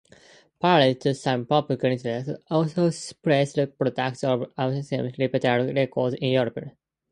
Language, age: English, under 19